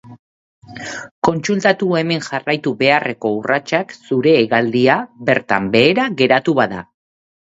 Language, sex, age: Basque, female, 40-49